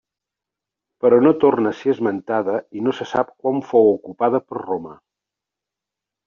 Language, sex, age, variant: Catalan, male, 50-59, Central